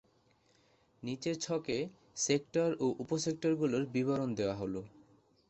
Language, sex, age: Bengali, male, 19-29